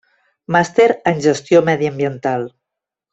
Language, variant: Catalan, Central